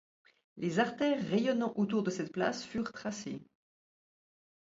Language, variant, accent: French, Français d'Europe, Français de Suisse